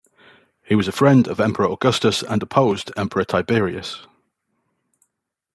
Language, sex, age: English, male, 40-49